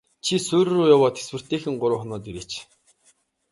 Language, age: Mongolian, 19-29